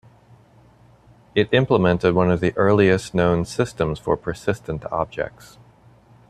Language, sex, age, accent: English, male, 40-49, United States English